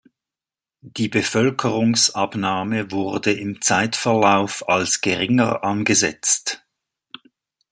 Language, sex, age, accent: German, male, 60-69, Schweizerdeutsch